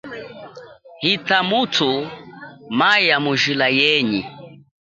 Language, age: Chokwe, 30-39